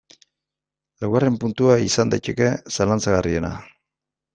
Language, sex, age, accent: Basque, male, 50-59, Mendebalekoa (Araba, Bizkaia, Gipuzkoako mendebaleko herri batzuk)